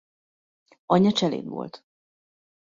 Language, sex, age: Hungarian, female, 19-29